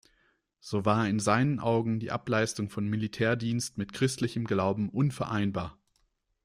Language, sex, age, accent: German, male, 19-29, Deutschland Deutsch